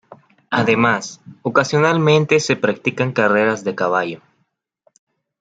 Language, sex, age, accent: Spanish, male, 19-29, México